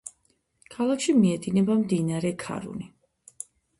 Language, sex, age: Georgian, female, 40-49